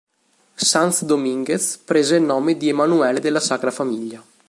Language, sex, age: Italian, male, 19-29